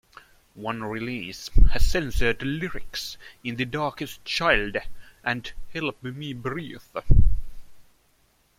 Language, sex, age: English, male, 19-29